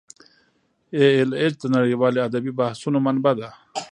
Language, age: Pashto, 40-49